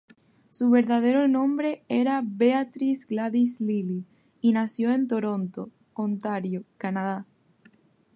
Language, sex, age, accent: Spanish, female, 19-29, España: Islas Canarias